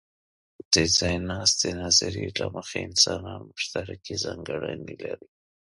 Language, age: Pashto, 19-29